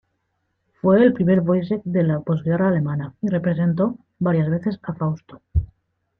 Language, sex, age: Spanish, female, 30-39